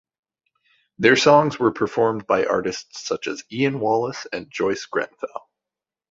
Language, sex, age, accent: English, male, 19-29, United States English